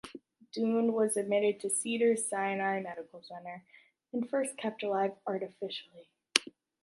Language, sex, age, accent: English, female, 19-29, United States English